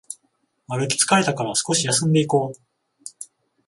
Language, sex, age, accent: Japanese, male, 40-49, 関西